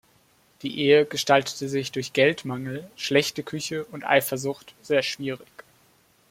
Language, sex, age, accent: German, male, 19-29, Deutschland Deutsch